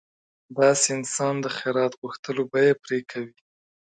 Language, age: Pashto, 30-39